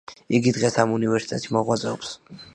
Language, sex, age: Georgian, male, under 19